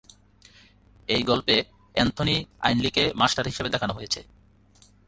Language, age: Bengali, 30-39